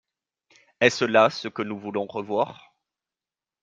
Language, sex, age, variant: French, male, 19-29, Français de métropole